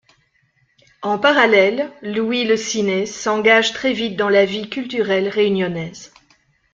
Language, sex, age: French, female, 40-49